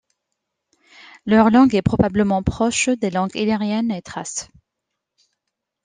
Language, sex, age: French, female, 19-29